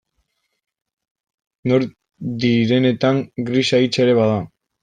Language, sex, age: Basque, male, 19-29